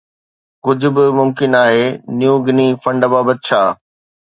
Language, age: Sindhi, 40-49